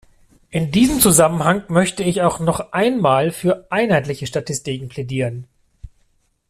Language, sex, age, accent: German, male, 40-49, Deutschland Deutsch